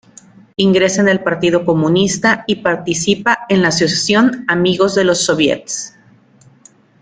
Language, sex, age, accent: Spanish, female, 30-39, México